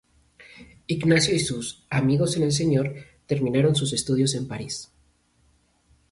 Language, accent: Spanish, México